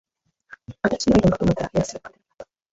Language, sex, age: Japanese, female, 19-29